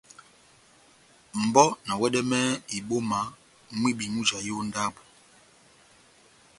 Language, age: Batanga, 40-49